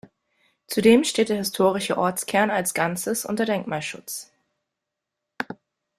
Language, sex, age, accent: German, female, 19-29, Deutschland Deutsch